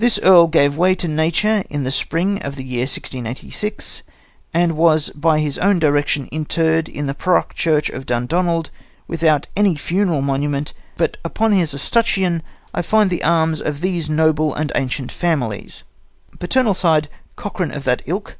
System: none